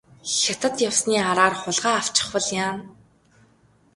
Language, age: Mongolian, 19-29